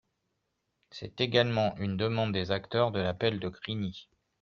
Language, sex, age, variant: French, male, 40-49, Français de métropole